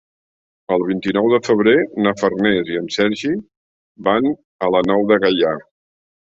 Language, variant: Catalan, Central